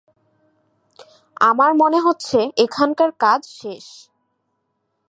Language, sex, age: Bengali, male, 19-29